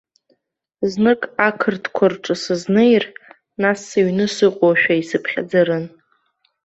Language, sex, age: Abkhazian, female, under 19